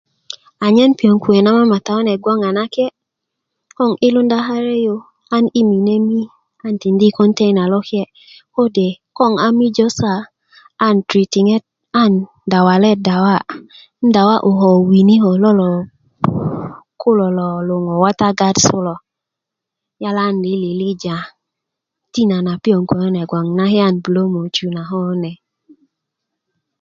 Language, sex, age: Kuku, female, 19-29